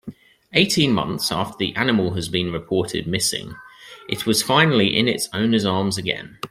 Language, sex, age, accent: English, male, 30-39, England English